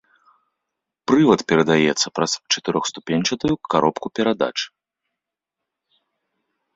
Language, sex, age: Belarusian, male, 30-39